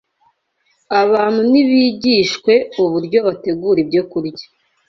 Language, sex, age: Kinyarwanda, female, 19-29